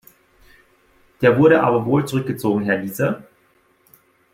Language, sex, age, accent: German, male, 30-39, Österreichisches Deutsch